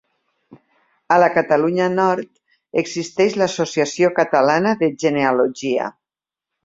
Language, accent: Catalan, valencià